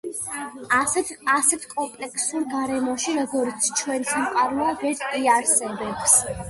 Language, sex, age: Georgian, female, under 19